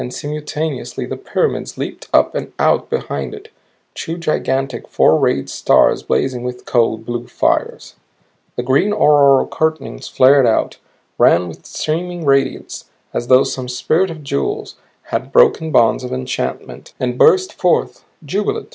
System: none